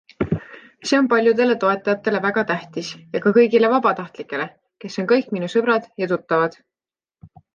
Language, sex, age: Estonian, female, 19-29